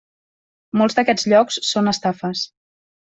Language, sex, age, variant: Catalan, female, 19-29, Central